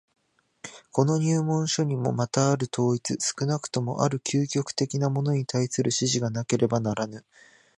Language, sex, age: Japanese, male, 19-29